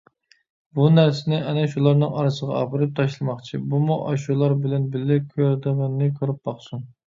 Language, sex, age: Uyghur, male, 30-39